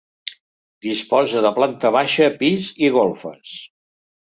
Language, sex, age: Catalan, male, 70-79